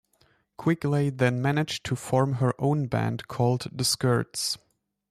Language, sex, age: English, male, 19-29